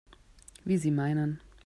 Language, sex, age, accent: German, female, 30-39, Österreichisches Deutsch